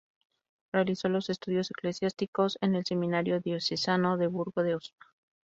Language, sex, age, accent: Spanish, female, 30-39, México